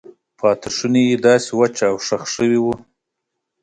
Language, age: Pashto, 30-39